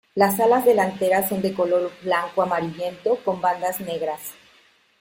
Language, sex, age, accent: Spanish, female, 50-59, México